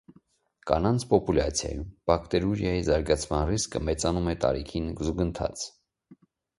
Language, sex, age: Armenian, male, 30-39